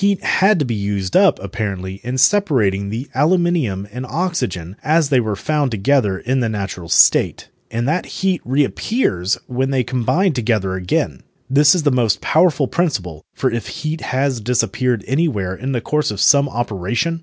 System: none